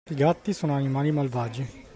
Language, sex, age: Italian, male, 40-49